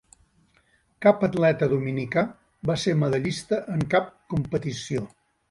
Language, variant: Catalan, Central